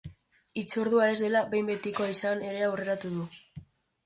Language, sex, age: Basque, female, under 19